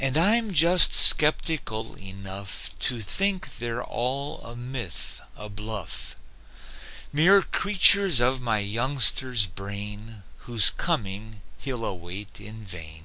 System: none